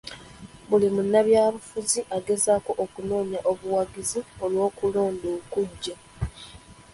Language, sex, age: Ganda, female, 19-29